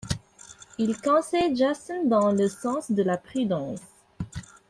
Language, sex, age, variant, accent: French, female, 19-29, Français du nord de l'Afrique, Français du Maroc